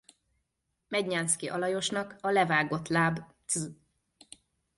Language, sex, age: Hungarian, female, 40-49